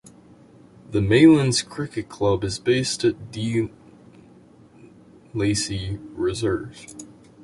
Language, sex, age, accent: English, male, under 19, United States English